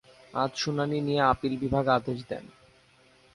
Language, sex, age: Bengali, male, 19-29